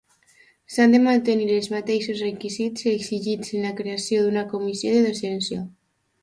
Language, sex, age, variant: Catalan, female, under 19, Alacantí